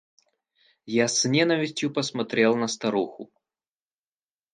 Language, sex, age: Russian, male, 19-29